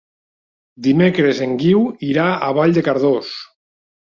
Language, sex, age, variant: Catalan, male, 40-49, Nord-Occidental